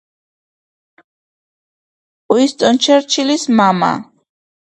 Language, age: Georgian, under 19